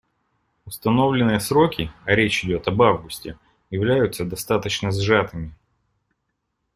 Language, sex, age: Russian, male, 19-29